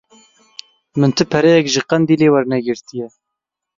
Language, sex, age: Kurdish, male, 19-29